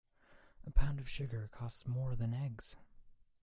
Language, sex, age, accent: English, male, 19-29, United States English